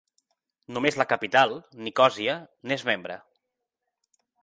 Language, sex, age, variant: Catalan, male, 30-39, Central